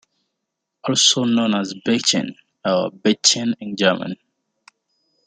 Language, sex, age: English, male, 19-29